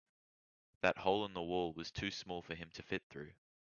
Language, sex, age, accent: English, male, under 19, Australian English